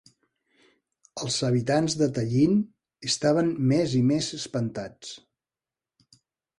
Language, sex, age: Catalan, male, 50-59